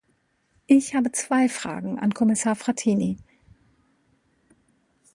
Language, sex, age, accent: German, female, 50-59, Deutschland Deutsch